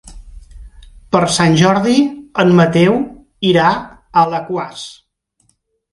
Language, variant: Catalan, Central